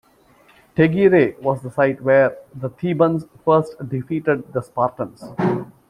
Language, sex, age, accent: English, male, 40-49, India and South Asia (India, Pakistan, Sri Lanka)